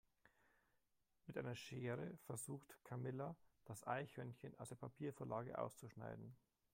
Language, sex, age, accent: German, male, 30-39, Deutschland Deutsch